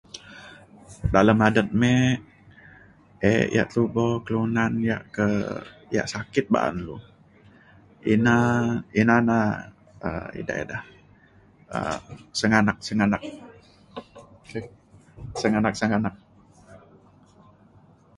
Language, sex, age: Mainstream Kenyah, male, 30-39